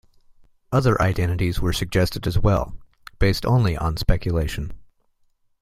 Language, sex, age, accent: English, male, 19-29, United States English